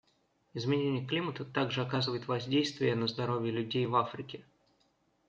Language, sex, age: Russian, male, 19-29